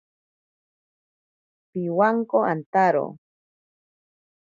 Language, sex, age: Ashéninka Perené, female, 30-39